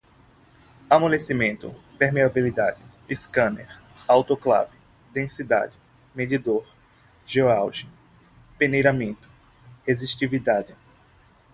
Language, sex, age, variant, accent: Portuguese, male, 19-29, Portuguese (Brasil), Nordestino